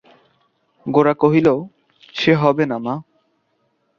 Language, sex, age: Bengali, male, 19-29